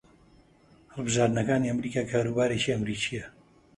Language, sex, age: Central Kurdish, male, 30-39